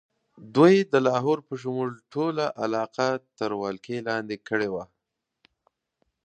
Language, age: Pashto, 19-29